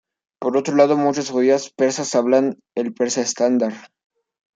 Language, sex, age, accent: Spanish, male, under 19, México